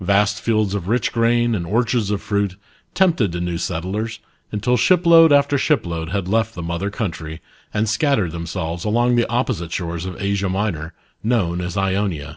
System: none